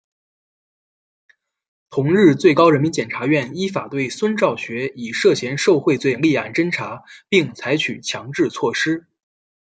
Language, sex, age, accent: Chinese, male, 19-29, 出生地：辽宁省